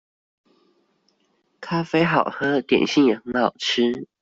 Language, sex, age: Chinese, female, 19-29